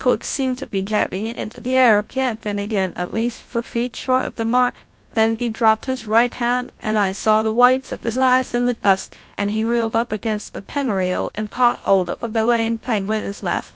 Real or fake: fake